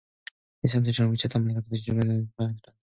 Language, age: Korean, 19-29